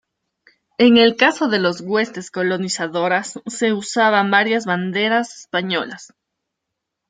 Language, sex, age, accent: Spanish, female, 30-39, América central